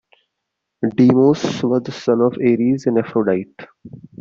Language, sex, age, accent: English, male, 19-29, India and South Asia (India, Pakistan, Sri Lanka)